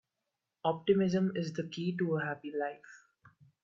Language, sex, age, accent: English, male, 19-29, India and South Asia (India, Pakistan, Sri Lanka)